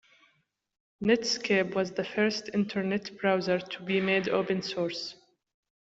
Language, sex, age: English, female, 19-29